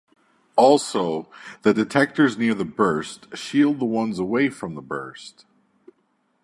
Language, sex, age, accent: English, male, 30-39, United States English